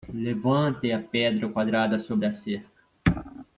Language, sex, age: Portuguese, male, 19-29